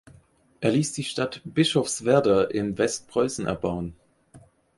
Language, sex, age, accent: German, male, 30-39, Deutschland Deutsch